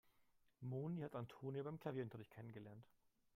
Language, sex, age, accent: German, male, 30-39, Deutschland Deutsch